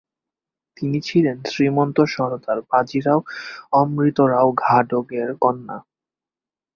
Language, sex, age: Bengali, male, 19-29